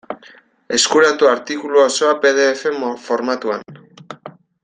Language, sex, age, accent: Basque, male, under 19, Erdialdekoa edo Nafarra (Gipuzkoa, Nafarroa)